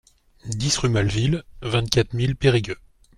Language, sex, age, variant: French, male, 50-59, Français de métropole